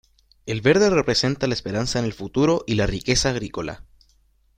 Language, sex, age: Spanish, male, 19-29